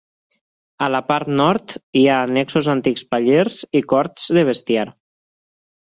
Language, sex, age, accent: Catalan, male, 30-39, valencià